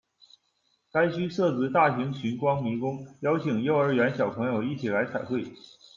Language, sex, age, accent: Chinese, male, 19-29, 出生地：辽宁省